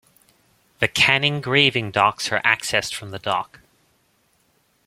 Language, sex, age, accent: English, male, 30-39, Irish English